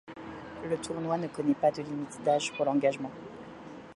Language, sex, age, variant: French, female, 30-39, Français de métropole